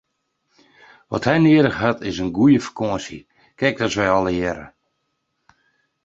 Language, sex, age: Western Frisian, male, 50-59